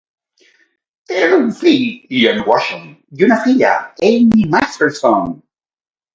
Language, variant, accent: Catalan, Central, central